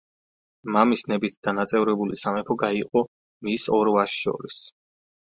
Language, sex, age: Georgian, male, 30-39